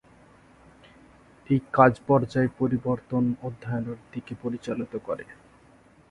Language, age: Bengali, 30-39